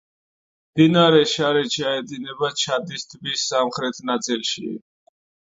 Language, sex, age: Georgian, male, 19-29